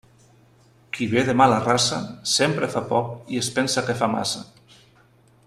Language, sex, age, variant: Catalan, male, 40-49, Central